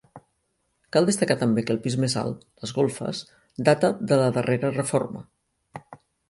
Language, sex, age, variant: Catalan, female, 50-59, Central